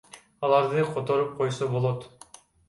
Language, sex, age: Kyrgyz, male, under 19